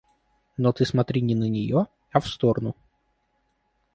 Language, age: Russian, 19-29